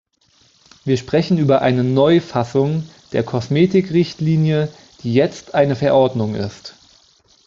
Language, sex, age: German, male, 19-29